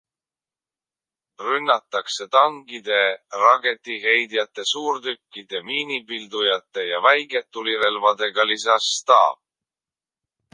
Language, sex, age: Estonian, male, 19-29